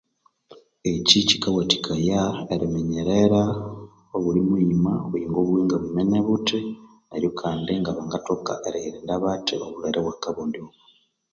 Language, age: Konzo, 19-29